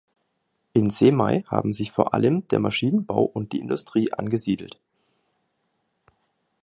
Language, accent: German, Deutschland Deutsch